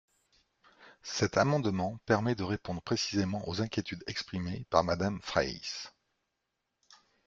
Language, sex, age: French, male, 50-59